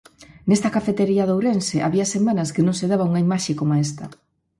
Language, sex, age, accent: Galician, female, 40-49, Normativo (estándar)